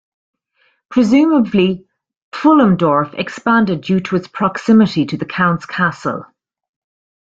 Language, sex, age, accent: English, female, 40-49, Irish English